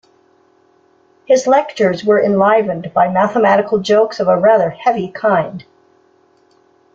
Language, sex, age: English, female, 60-69